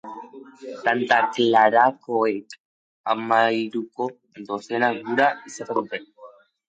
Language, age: Basque, under 19